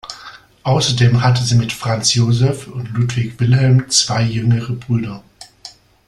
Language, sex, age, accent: German, male, 50-59, Deutschland Deutsch